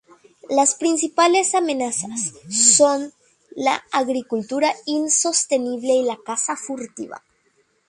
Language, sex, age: Spanish, female, 19-29